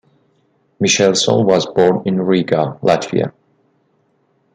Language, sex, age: English, male, 30-39